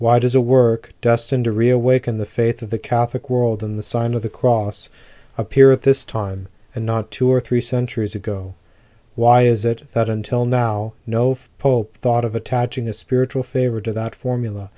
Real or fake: real